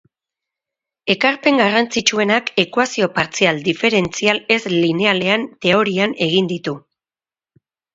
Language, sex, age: Basque, female, 40-49